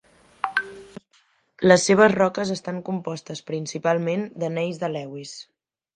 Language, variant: Catalan, Central